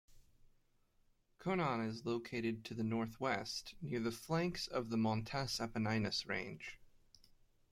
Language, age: English, 19-29